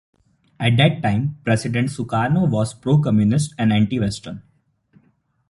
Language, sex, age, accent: English, male, 19-29, India and South Asia (India, Pakistan, Sri Lanka)